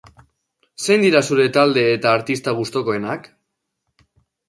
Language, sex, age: Basque, male, under 19